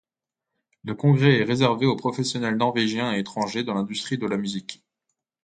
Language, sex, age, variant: French, male, 19-29, Français de métropole